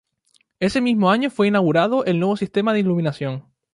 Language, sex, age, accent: Spanish, male, 19-29, España: Islas Canarias